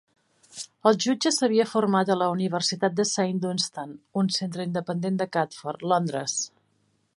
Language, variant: Catalan, Septentrional